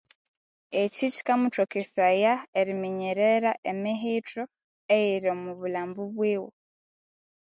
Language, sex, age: Konzo, female, 19-29